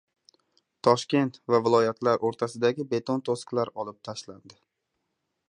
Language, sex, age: Uzbek, male, 19-29